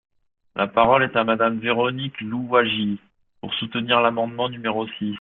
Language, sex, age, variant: French, male, 30-39, Français de métropole